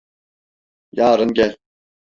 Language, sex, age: Turkish, male, 19-29